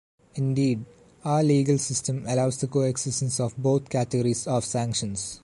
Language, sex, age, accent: English, male, under 19, India and South Asia (India, Pakistan, Sri Lanka)